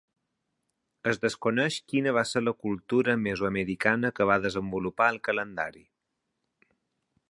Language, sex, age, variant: Catalan, male, 40-49, Balear